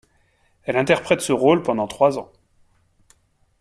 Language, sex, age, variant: French, male, 40-49, Français de métropole